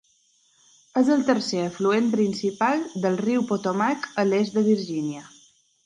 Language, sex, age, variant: Catalan, female, 30-39, Balear